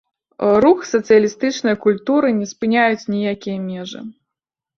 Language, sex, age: Belarusian, female, 30-39